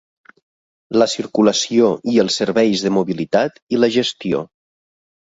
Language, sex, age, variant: Catalan, male, 30-39, Nord-Occidental